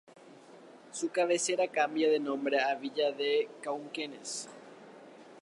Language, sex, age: Spanish, male, under 19